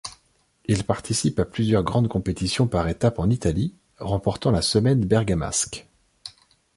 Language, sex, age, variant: French, male, 30-39, Français de métropole